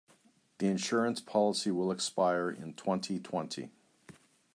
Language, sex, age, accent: English, male, 60-69, Canadian English